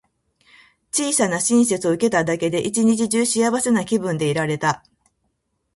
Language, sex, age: Japanese, female, 50-59